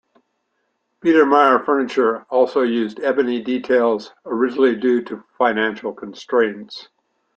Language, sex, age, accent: English, male, 70-79, Canadian English